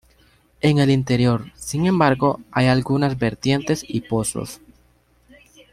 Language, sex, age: Spanish, male, 19-29